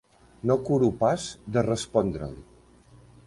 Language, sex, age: Catalan, male, 50-59